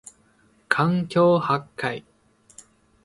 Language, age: Japanese, 30-39